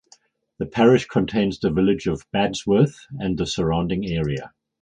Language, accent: English, England English